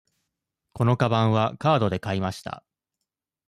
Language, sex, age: Japanese, male, 19-29